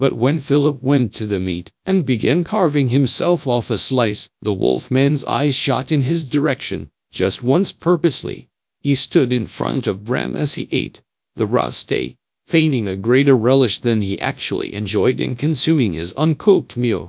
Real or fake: fake